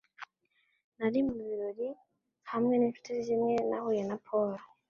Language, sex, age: Kinyarwanda, female, 19-29